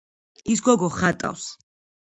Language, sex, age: Georgian, female, 40-49